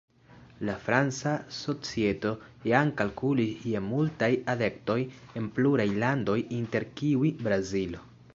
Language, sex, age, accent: Esperanto, male, 19-29, Internacia